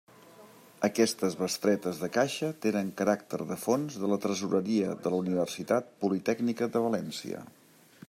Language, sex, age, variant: Catalan, male, 60-69, Central